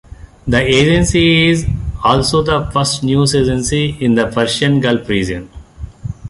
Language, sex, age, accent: English, male, 50-59, India and South Asia (India, Pakistan, Sri Lanka)